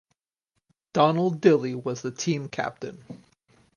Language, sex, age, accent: English, male, 30-39, United States English